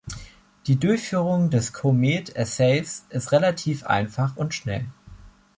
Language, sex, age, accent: German, male, 19-29, Deutschland Deutsch